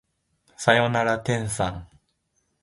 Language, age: Japanese, 19-29